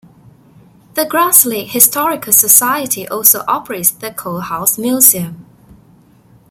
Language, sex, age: English, female, 30-39